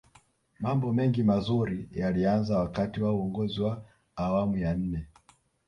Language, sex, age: Swahili, male, 19-29